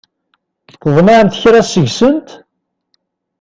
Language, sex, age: Kabyle, male, 50-59